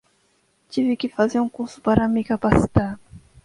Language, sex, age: Portuguese, female, 30-39